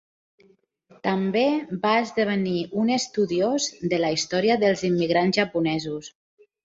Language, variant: Catalan, Central